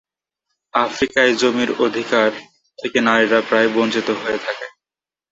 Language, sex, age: Bengali, male, 19-29